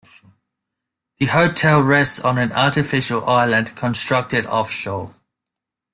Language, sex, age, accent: English, male, 19-29, Australian English